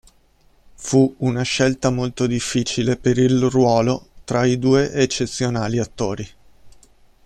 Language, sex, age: Italian, male, 30-39